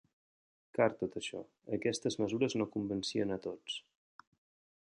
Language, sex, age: Catalan, male, 30-39